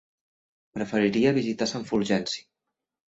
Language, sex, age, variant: Catalan, male, 19-29, Central